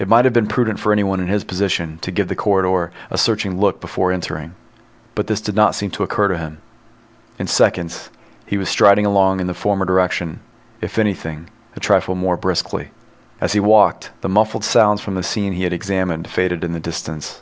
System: none